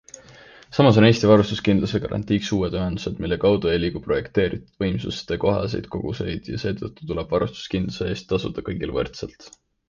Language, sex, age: Estonian, male, 19-29